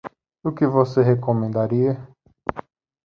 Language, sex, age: Portuguese, male, 19-29